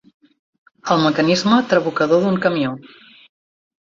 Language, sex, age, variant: Catalan, female, 40-49, Central